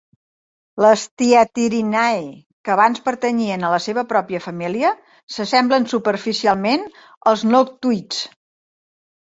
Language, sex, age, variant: Catalan, female, 60-69, Central